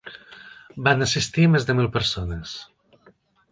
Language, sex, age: Catalan, male, 40-49